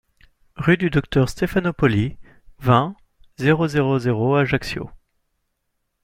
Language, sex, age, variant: French, male, 19-29, Français de métropole